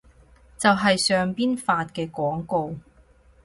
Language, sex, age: Cantonese, female, 19-29